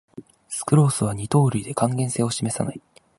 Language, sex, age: Japanese, male, under 19